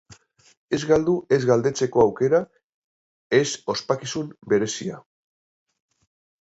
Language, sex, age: Basque, male, 40-49